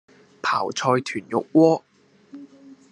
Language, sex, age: Cantonese, male, 19-29